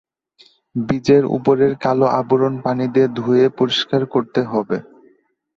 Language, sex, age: Bengali, male, 19-29